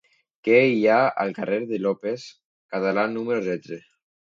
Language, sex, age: Catalan, male, 30-39